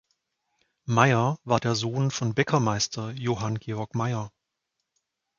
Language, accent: German, Deutschland Deutsch